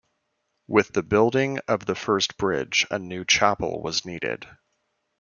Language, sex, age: English, male, 19-29